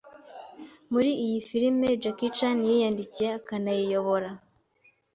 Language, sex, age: Kinyarwanda, female, 19-29